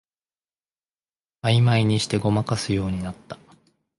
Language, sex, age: Japanese, male, 19-29